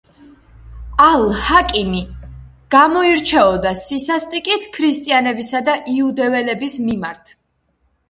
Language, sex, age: Georgian, female, 50-59